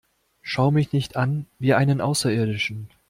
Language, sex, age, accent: German, male, 40-49, Deutschland Deutsch